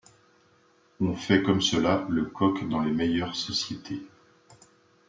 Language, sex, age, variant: French, male, 40-49, Français de métropole